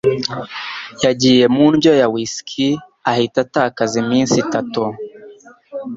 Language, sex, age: Kinyarwanda, male, 19-29